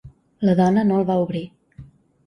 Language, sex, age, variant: Catalan, female, 19-29, Balear